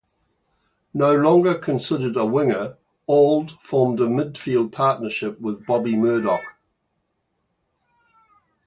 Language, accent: English, England English; New Zealand English